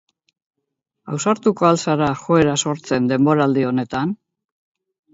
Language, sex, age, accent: Basque, female, 70-79, Mendebalekoa (Araba, Bizkaia, Gipuzkoako mendebaleko herri batzuk)